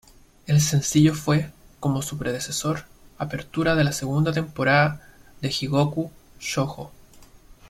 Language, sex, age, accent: Spanish, male, 19-29, Chileno: Chile, Cuyo